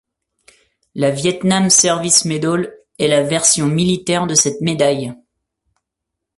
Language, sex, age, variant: French, male, 30-39, Français de métropole